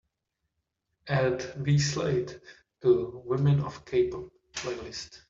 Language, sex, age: English, male, 30-39